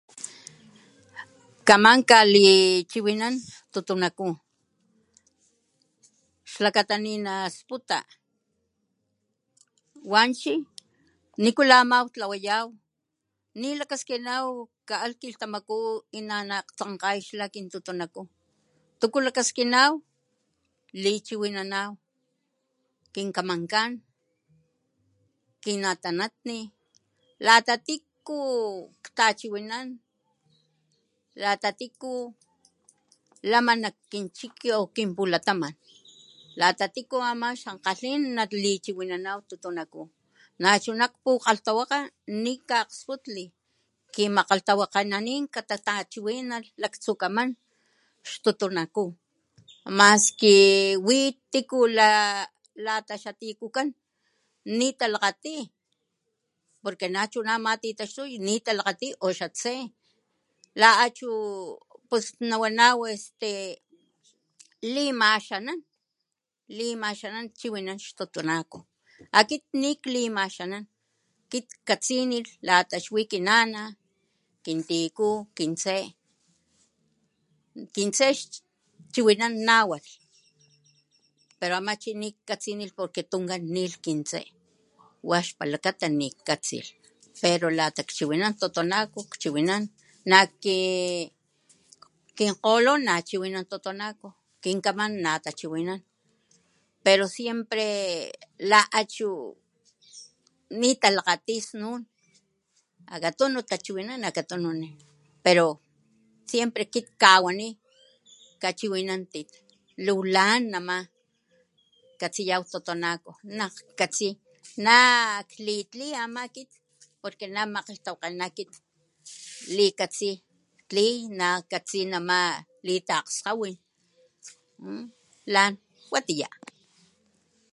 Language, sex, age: Papantla Totonac, male, 60-69